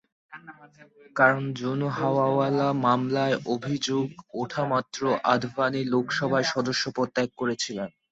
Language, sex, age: Bengali, male, 19-29